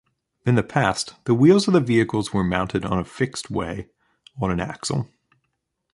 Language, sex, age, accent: English, male, 19-29, United States English